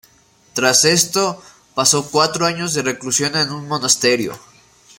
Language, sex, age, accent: Spanish, male, 19-29, Andino-Pacífico: Colombia, Perú, Ecuador, oeste de Bolivia y Venezuela andina